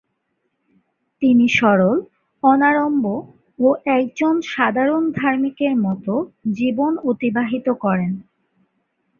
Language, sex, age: Bengali, female, 19-29